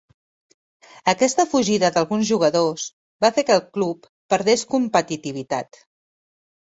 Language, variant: Catalan, Central